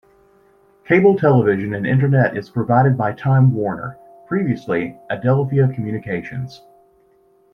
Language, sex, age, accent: English, male, 40-49, United States English